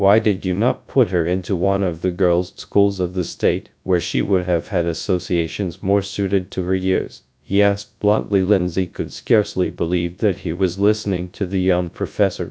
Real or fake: fake